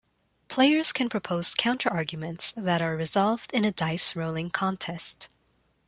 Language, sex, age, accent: English, female, 19-29, Filipino